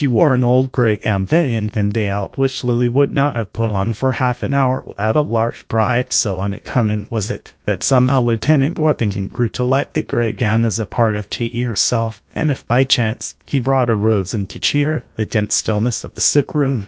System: TTS, GlowTTS